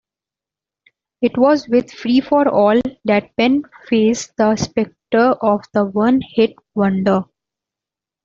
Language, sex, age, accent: English, female, 19-29, India and South Asia (India, Pakistan, Sri Lanka)